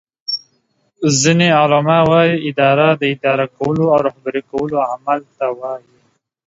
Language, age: Pashto, 19-29